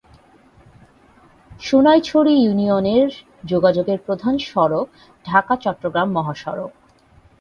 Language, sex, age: Bengali, female, 30-39